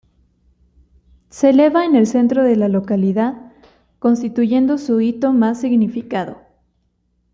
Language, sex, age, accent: Spanish, female, 19-29, México